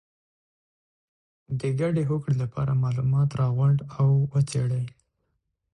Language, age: Pashto, 19-29